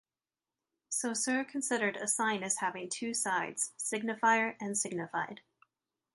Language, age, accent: English, 19-29, United States English